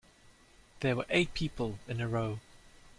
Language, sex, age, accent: English, male, 19-29, Southern African (South Africa, Zimbabwe, Namibia)